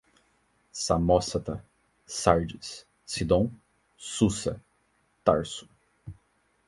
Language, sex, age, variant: Portuguese, male, 19-29, Portuguese (Brasil)